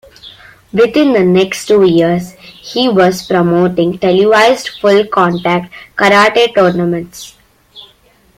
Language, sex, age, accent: English, female, under 19, India and South Asia (India, Pakistan, Sri Lanka)